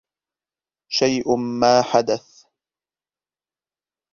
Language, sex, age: Arabic, male, 30-39